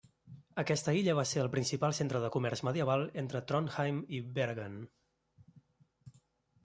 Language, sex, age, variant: Catalan, male, 30-39, Central